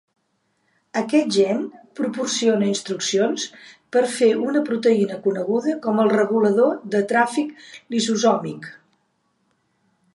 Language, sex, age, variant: Catalan, female, 70-79, Central